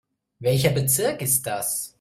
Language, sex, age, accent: German, male, 30-39, Deutschland Deutsch